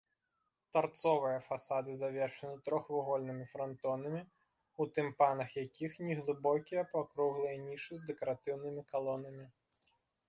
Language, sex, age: Belarusian, male, 19-29